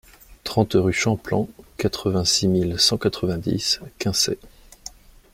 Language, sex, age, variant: French, male, 30-39, Français de métropole